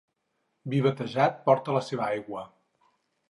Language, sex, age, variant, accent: Catalan, male, 50-59, Central, central